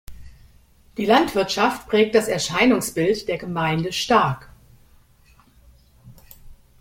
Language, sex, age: German, female, 50-59